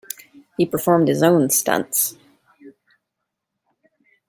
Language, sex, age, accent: English, female, 30-39, United States English